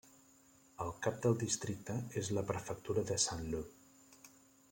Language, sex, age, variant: Catalan, male, 50-59, Central